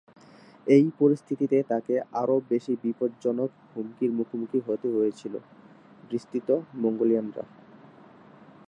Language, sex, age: Bengali, male, 19-29